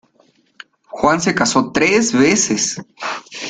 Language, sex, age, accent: Spanish, male, 19-29, México